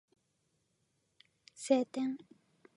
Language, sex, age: Japanese, female, 19-29